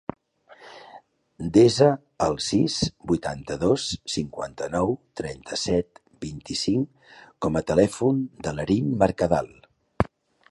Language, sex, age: Catalan, male, 50-59